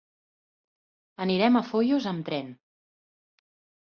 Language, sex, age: Catalan, female, 19-29